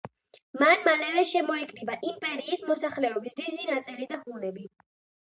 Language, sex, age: Georgian, female, under 19